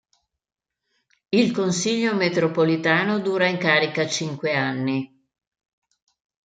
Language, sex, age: Italian, female, 60-69